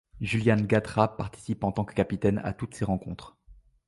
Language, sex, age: French, male, 19-29